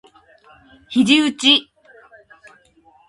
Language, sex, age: Japanese, female, 50-59